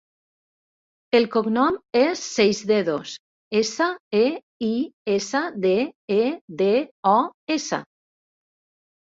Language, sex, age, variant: Catalan, female, 60-69, Septentrional